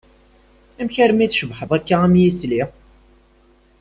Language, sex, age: Kabyle, male, 30-39